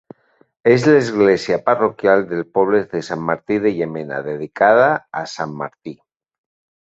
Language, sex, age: Catalan, male, 40-49